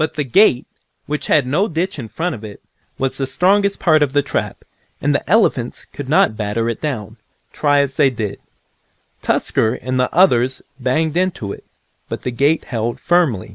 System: none